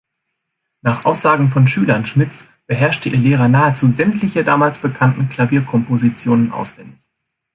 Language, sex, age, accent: German, male, 19-29, Deutschland Deutsch